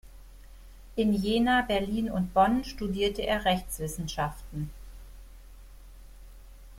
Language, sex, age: German, female, 50-59